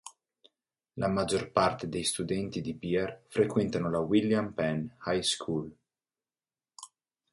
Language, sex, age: Italian, male, 30-39